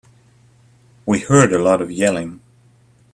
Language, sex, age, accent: English, male, 30-39, United States English